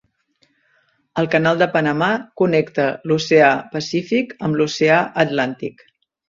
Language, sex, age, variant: Catalan, female, 60-69, Central